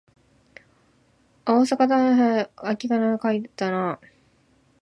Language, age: Japanese, 19-29